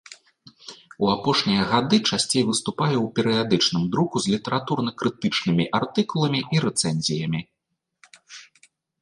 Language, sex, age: Belarusian, male, 30-39